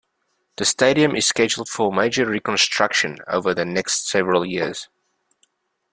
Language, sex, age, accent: English, male, 30-39, Southern African (South Africa, Zimbabwe, Namibia)